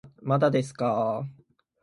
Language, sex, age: Japanese, male, 19-29